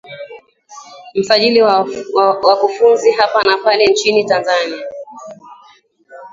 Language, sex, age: Swahili, female, 19-29